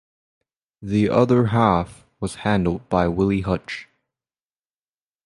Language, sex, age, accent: English, male, 19-29, England English; Singaporean English